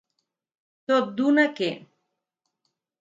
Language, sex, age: Catalan, female, 50-59